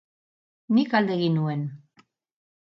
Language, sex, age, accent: Basque, female, 50-59, Mendebalekoa (Araba, Bizkaia, Gipuzkoako mendebaleko herri batzuk)